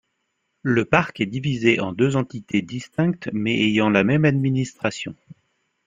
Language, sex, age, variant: French, male, 30-39, Français de métropole